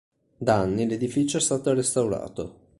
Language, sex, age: Italian, male, under 19